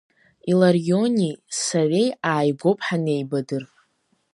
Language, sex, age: Abkhazian, female, under 19